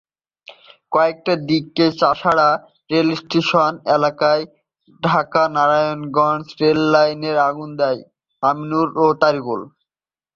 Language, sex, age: Bengali, male, 19-29